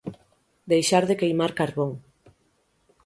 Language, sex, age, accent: Galician, female, 19-29, Central (gheada); Oriental (común en zona oriental)